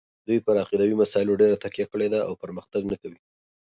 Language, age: Pashto, 30-39